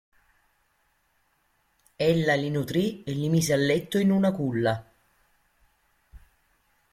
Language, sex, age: Italian, female, 40-49